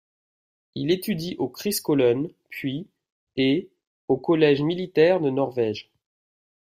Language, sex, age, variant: French, male, 19-29, Français de métropole